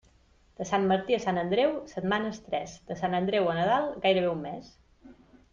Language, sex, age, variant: Catalan, female, 30-39, Nord-Occidental